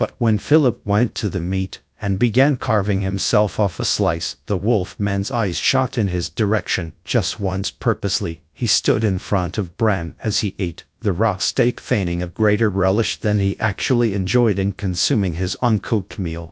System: TTS, GradTTS